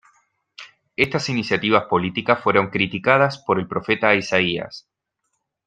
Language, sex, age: Spanish, male, 19-29